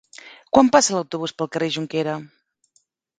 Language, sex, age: Catalan, female, 40-49